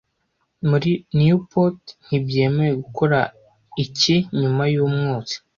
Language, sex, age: Kinyarwanda, male, under 19